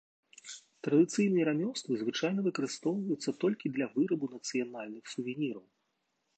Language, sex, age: Belarusian, male, 40-49